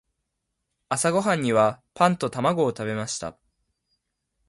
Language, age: Japanese, 19-29